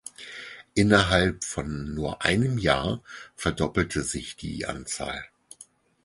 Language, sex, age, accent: German, male, 50-59, Deutschland Deutsch